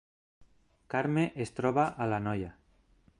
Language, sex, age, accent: Catalan, male, 40-49, valencià